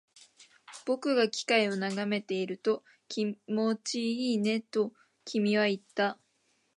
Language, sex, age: Japanese, female, 19-29